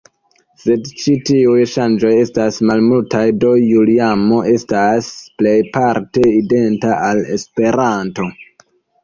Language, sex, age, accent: Esperanto, male, 19-29, Internacia